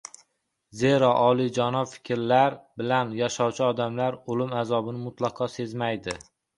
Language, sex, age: Uzbek, male, 19-29